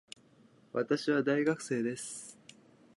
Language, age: Japanese, 30-39